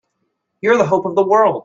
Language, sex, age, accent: English, male, 19-29, United States English